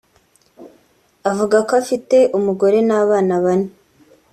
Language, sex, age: Kinyarwanda, female, 19-29